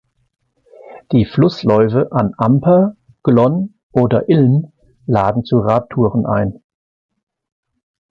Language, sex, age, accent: German, male, 50-59, Deutschland Deutsch